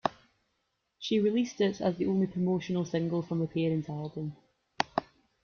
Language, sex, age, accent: English, female, 19-29, Scottish English